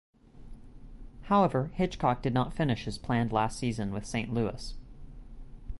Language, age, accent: English, 19-29, United States English